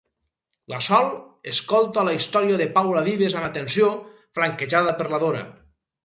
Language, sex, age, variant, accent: Catalan, male, 50-59, Valencià meridional, valencià